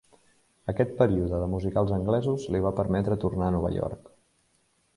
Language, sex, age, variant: Catalan, male, 19-29, Septentrional